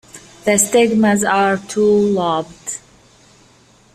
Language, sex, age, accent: English, female, 19-29, United States English